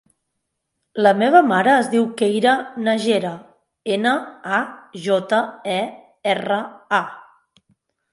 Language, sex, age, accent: Catalan, female, 30-39, Oriental